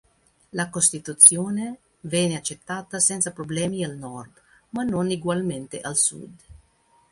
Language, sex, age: Italian, female, 50-59